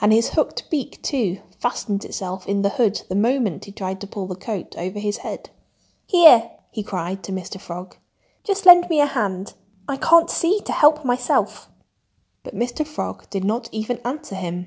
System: none